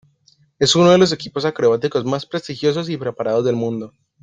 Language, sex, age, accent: Spanish, male, 19-29, Andino-Pacífico: Colombia, Perú, Ecuador, oeste de Bolivia y Venezuela andina